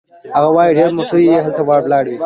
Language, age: Pashto, 19-29